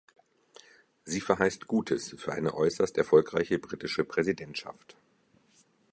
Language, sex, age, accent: German, male, 50-59, Deutschland Deutsch